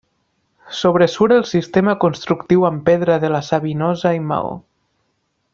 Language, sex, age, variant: Catalan, male, 19-29, Nord-Occidental